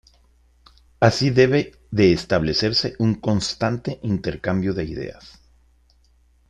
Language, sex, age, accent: Spanish, male, 50-59, México